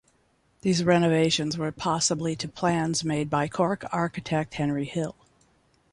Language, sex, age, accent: English, female, 70-79, United States English